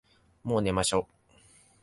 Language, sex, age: Japanese, male, 19-29